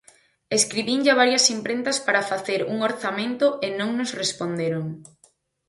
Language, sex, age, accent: Galician, female, 19-29, Normativo (estándar)